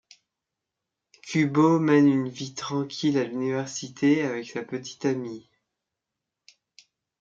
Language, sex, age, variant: French, male, 30-39, Français de métropole